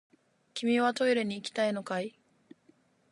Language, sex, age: Japanese, female, 19-29